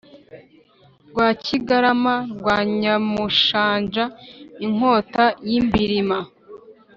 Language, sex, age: Kinyarwanda, female, 19-29